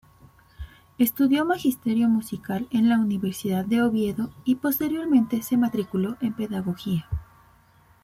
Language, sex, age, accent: Spanish, female, 30-39, México